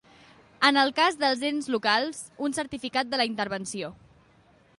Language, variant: Catalan, Central